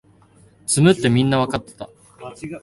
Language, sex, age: Japanese, male, 19-29